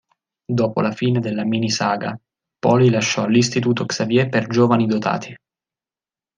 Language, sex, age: Italian, male, 19-29